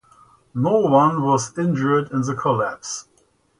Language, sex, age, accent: English, male, 50-59, United States English